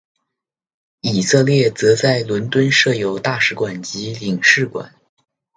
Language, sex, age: Chinese, male, under 19